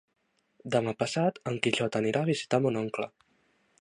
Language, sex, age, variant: Catalan, male, 19-29, Central